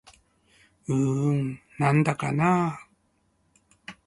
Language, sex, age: Japanese, male, 60-69